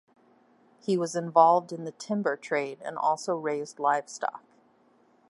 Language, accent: English, United States English